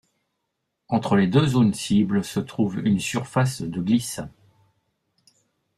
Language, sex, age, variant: French, male, 50-59, Français de métropole